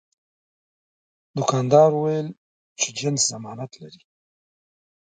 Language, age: Pashto, 60-69